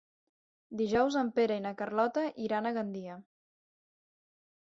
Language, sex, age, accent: Catalan, female, 19-29, central; nord-occidental